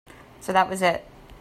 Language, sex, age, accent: English, female, 30-39, United States English